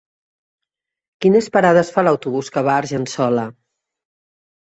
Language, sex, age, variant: Catalan, female, 50-59, Central